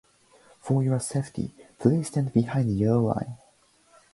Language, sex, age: Japanese, male, under 19